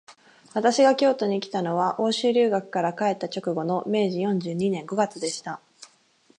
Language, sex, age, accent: Japanese, female, 19-29, 関東